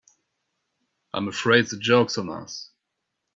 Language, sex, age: English, male, 19-29